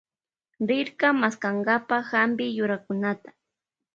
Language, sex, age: Loja Highland Quichua, female, 19-29